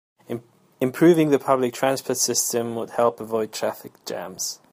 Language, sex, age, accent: English, male, 19-29, England English